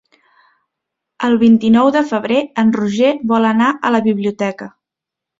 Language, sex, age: Catalan, female, 30-39